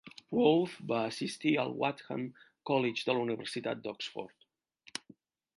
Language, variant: Catalan, Central